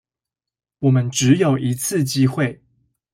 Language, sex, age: Chinese, male, 19-29